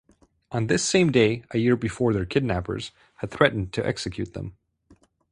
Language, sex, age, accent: English, male, 30-39, United States English